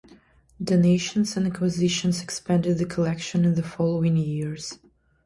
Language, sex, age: English, female, 30-39